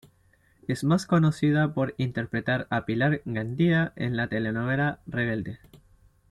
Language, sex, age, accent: Spanish, male, 19-29, Chileno: Chile, Cuyo